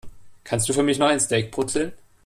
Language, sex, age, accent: German, male, 19-29, Deutschland Deutsch